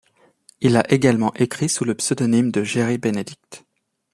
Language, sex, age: French, male, 30-39